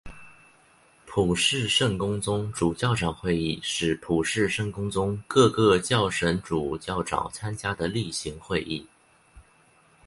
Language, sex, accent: Chinese, male, 出生地：上海市